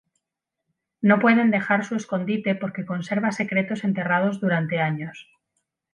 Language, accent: Spanish, España: Centro-Sur peninsular (Madrid, Toledo, Castilla-La Mancha)